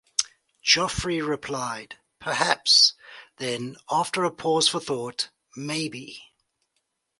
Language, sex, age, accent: English, male, 40-49, Southern African (South Africa, Zimbabwe, Namibia)